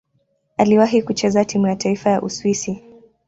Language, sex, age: Swahili, female, 19-29